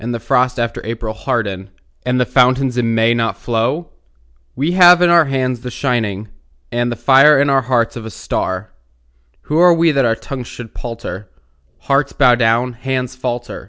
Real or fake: real